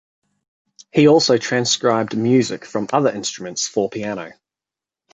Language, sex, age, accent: English, male, 19-29, Australian English